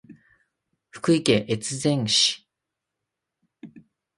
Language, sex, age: Japanese, male, 30-39